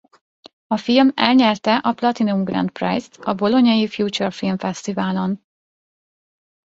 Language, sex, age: Hungarian, female, 19-29